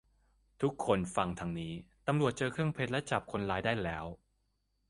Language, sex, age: Thai, male, 19-29